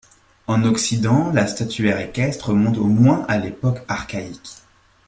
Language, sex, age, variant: French, male, 19-29, Français de métropole